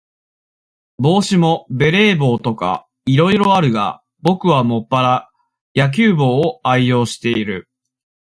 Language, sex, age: Japanese, male, 30-39